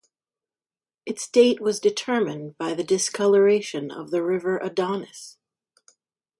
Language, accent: English, United States English